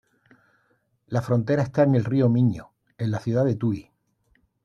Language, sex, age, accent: Spanish, male, 50-59, España: Sur peninsular (Andalucia, Extremadura, Murcia)